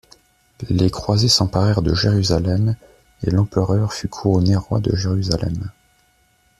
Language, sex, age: French, male, 19-29